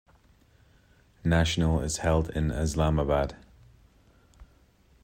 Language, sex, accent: English, male, Scottish English